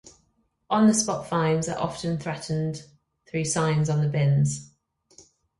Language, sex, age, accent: English, female, 40-49, England English